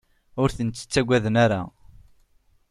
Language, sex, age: Kabyle, male, 30-39